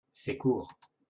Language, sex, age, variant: French, male, 40-49, Français de métropole